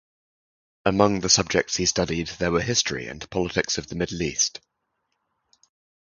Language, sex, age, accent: English, male, 19-29, England English